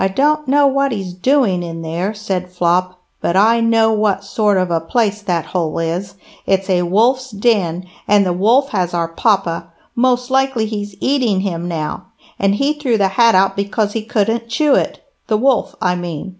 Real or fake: real